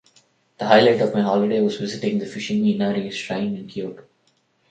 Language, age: English, 19-29